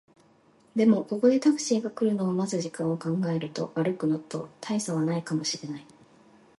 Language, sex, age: Japanese, female, 19-29